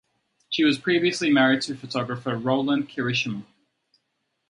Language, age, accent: English, 30-39, Australian English